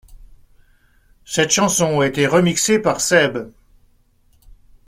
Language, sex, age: French, male, 60-69